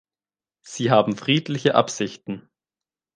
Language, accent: German, Deutschland Deutsch